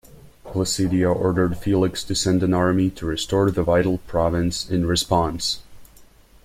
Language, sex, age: English, male, 19-29